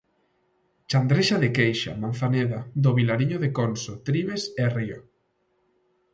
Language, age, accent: Galician, under 19, Normativo (estándar)